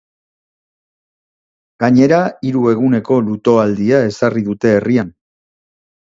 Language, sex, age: Basque, male, 50-59